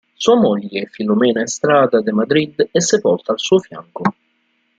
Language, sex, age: Italian, male, 19-29